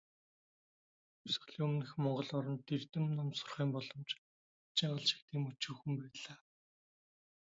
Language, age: Mongolian, 19-29